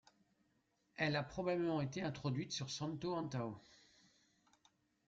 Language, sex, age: French, male, 40-49